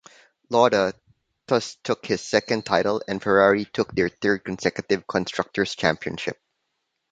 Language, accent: English, Filipino